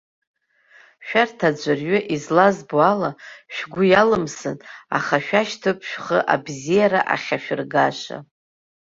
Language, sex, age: Abkhazian, female, 40-49